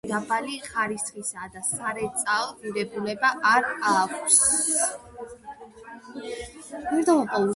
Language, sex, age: Georgian, female, under 19